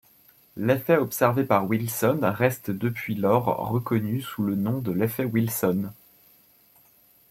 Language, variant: French, Français de métropole